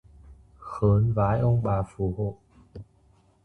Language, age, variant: Vietnamese, 19-29, Hà Nội